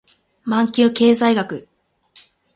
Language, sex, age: Japanese, female, 19-29